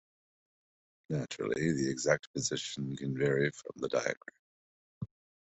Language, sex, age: English, male, 40-49